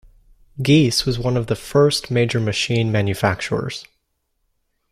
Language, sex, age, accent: English, male, 19-29, United States English